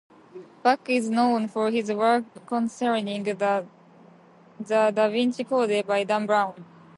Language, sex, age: English, female, 19-29